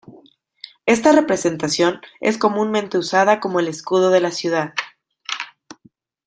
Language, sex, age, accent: Spanish, female, 30-39, México